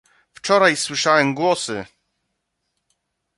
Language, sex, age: Polish, male, 40-49